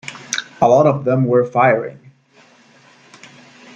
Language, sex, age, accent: English, male, 19-29, United States English